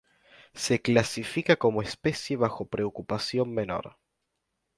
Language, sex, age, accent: Spanish, male, under 19, Rioplatense: Argentina, Uruguay, este de Bolivia, Paraguay